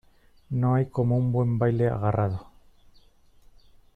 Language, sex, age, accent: Spanish, male, 40-49, España: Norte peninsular (Asturias, Castilla y León, Cantabria, País Vasco, Navarra, Aragón, La Rioja, Guadalajara, Cuenca)